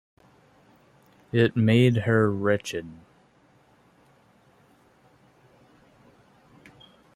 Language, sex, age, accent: English, male, 19-29, United States English